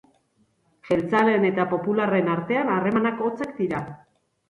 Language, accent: Basque, Mendebalekoa (Araba, Bizkaia, Gipuzkoako mendebaleko herri batzuk)